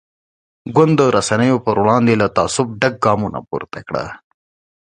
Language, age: Pashto, 19-29